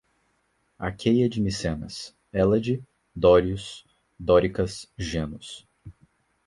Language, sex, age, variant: Portuguese, male, 19-29, Portuguese (Brasil)